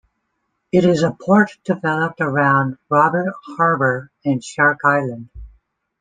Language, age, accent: English, 30-39, United States English